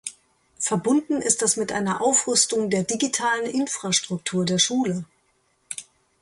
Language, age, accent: German, 50-59, Deutschland Deutsch